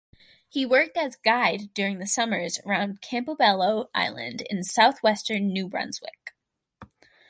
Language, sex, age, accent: English, female, under 19, United States English